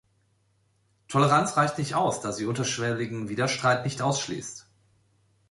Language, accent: German, Deutschland Deutsch